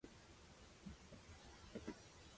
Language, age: Spanish, 30-39